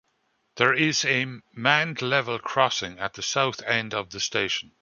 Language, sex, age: English, male, 40-49